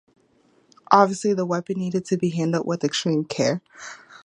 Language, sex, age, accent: English, female, 19-29, United States English